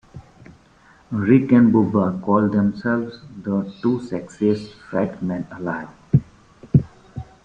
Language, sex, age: English, male, 30-39